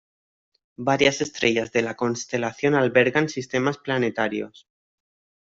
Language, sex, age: Spanish, male, 19-29